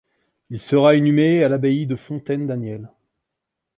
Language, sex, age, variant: French, male, 40-49, Français de métropole